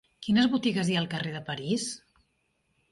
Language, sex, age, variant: Catalan, female, 40-49, Central